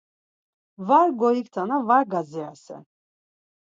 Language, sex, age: Laz, female, 40-49